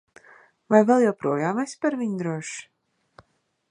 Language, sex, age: Latvian, female, 30-39